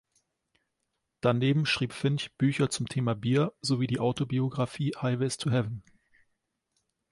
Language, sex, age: German, male, 19-29